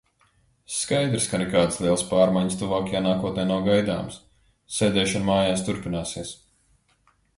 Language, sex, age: Latvian, male, 30-39